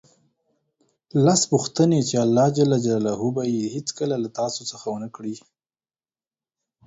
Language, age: Pashto, 19-29